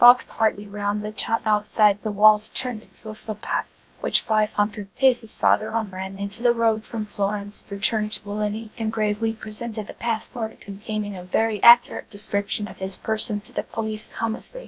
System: TTS, GlowTTS